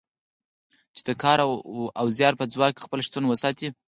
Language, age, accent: Pashto, 19-29, کندهاری لهجه